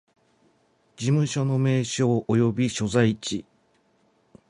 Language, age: Japanese, 50-59